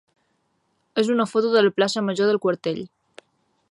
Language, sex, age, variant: Catalan, female, 19-29, Balear